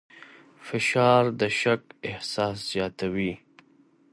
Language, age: Pashto, 30-39